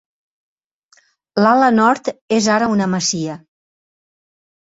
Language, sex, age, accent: Catalan, female, 30-39, valencià